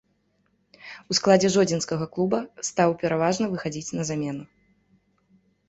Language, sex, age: Belarusian, female, 19-29